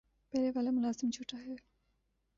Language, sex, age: Urdu, female, 19-29